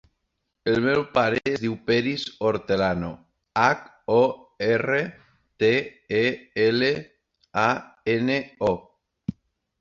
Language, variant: Catalan, Septentrional